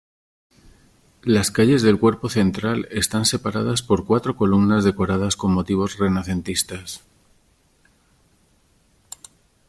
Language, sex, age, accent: Spanish, male, 60-69, España: Centro-Sur peninsular (Madrid, Toledo, Castilla-La Mancha)